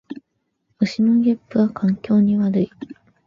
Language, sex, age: Japanese, female, 19-29